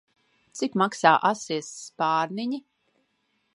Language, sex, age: Latvian, female, 40-49